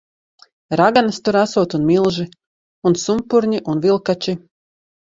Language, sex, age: Latvian, female, 30-39